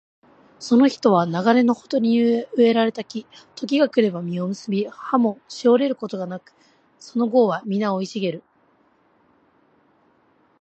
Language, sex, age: Japanese, female, under 19